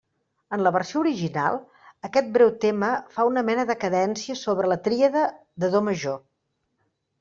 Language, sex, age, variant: Catalan, female, 50-59, Central